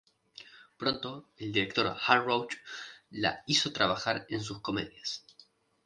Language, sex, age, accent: Spanish, male, 19-29, Rioplatense: Argentina, Uruguay, este de Bolivia, Paraguay